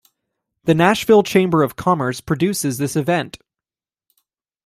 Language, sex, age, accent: English, male, 19-29, United States English